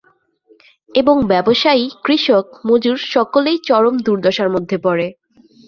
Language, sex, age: Bengali, female, 19-29